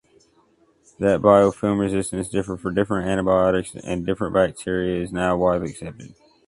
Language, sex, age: English, male, 30-39